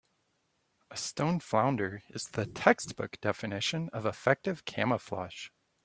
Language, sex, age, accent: English, male, 19-29, United States English